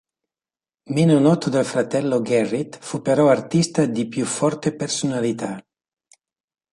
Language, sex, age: Italian, male, 60-69